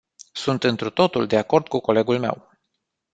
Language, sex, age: Romanian, male, 30-39